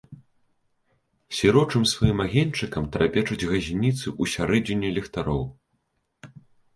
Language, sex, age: Belarusian, male, 19-29